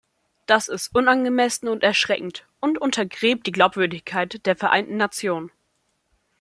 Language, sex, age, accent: German, female, under 19, Deutschland Deutsch